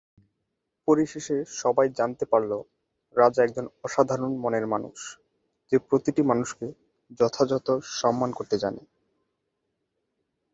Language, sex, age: Bengali, male, 19-29